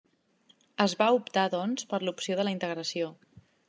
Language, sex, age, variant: Catalan, female, 30-39, Central